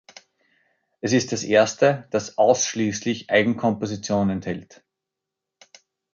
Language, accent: German, Österreichisches Deutsch